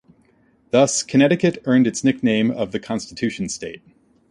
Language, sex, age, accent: English, male, 30-39, United States English